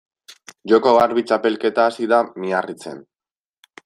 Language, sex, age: Basque, male, 19-29